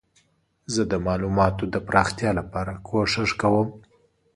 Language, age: Pashto, 30-39